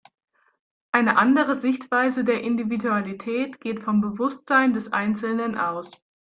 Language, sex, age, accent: German, female, 19-29, Deutschland Deutsch